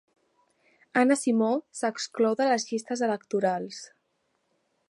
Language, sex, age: Catalan, female, under 19